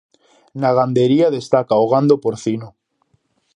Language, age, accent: Galician, 19-29, Normativo (estándar)